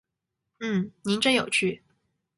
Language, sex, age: Chinese, female, 19-29